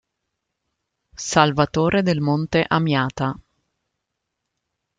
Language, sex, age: Italian, female, 40-49